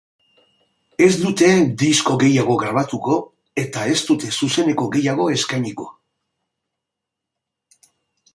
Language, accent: Basque, Mendebalekoa (Araba, Bizkaia, Gipuzkoako mendebaleko herri batzuk)